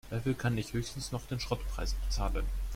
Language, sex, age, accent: German, male, under 19, Deutschland Deutsch